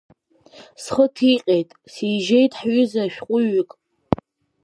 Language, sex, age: Abkhazian, female, under 19